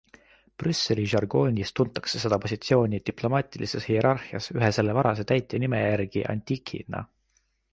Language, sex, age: Estonian, male, 19-29